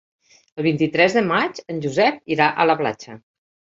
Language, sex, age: Catalan, female, 60-69